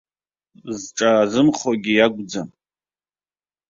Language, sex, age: Abkhazian, male, 30-39